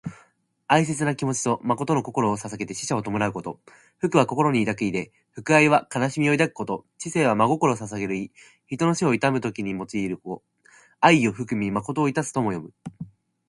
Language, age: Japanese, under 19